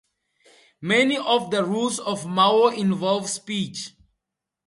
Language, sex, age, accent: English, male, 19-29, Southern African (South Africa, Zimbabwe, Namibia)